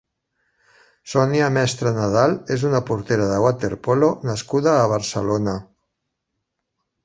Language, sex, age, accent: Catalan, male, 50-59, Barceloní